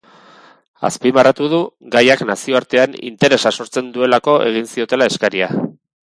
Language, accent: Basque, Erdialdekoa edo Nafarra (Gipuzkoa, Nafarroa)